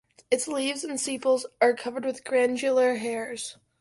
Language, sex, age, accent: English, female, under 19, United States English